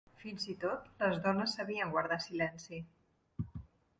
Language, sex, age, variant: Catalan, female, 40-49, Central